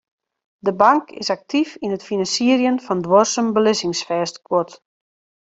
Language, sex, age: Western Frisian, female, 40-49